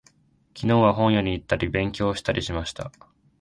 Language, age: Japanese, 19-29